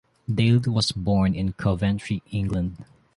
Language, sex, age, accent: English, male, 19-29, Filipino